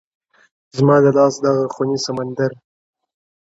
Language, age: Pashto, 19-29